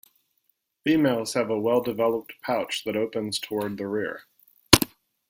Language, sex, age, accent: English, male, 30-39, United States English